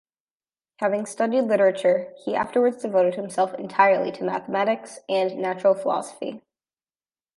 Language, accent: English, United States English